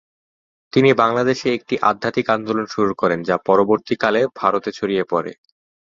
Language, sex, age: Bengali, male, 19-29